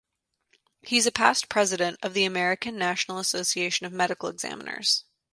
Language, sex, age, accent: English, female, 19-29, United States English